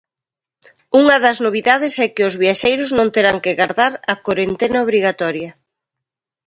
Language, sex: Galician, female